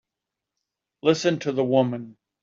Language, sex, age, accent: English, male, 50-59, United States English